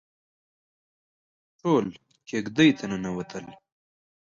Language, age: Pashto, 19-29